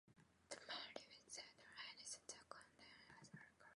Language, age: English, 19-29